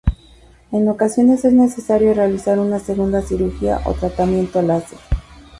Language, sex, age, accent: Spanish, female, 40-49, México